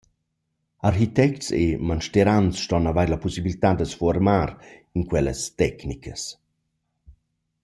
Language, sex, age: Romansh, male, 40-49